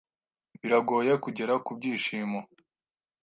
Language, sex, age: Kinyarwanda, male, 19-29